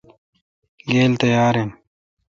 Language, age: Kalkoti, 19-29